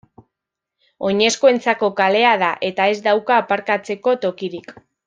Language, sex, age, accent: Basque, female, 19-29, Mendebalekoa (Araba, Bizkaia, Gipuzkoako mendebaleko herri batzuk)